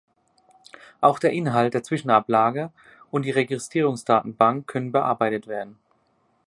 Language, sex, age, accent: German, male, 30-39, Deutschland Deutsch